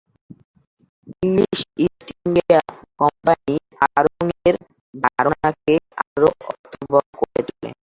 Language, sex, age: Bengali, male, 19-29